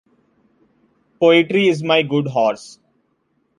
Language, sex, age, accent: English, male, 19-29, India and South Asia (India, Pakistan, Sri Lanka)